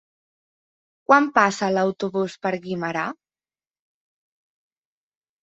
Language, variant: Catalan, Central